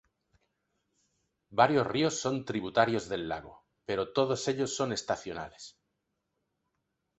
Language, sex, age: Spanish, male, 50-59